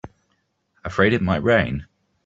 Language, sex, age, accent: English, male, 30-39, England English